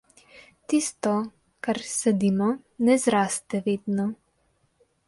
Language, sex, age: Slovenian, female, 19-29